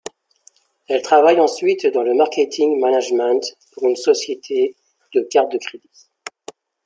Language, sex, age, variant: French, male, 40-49, Français de métropole